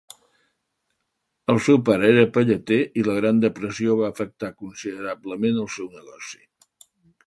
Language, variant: Catalan, Central